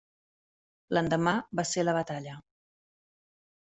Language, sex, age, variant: Catalan, female, 30-39, Central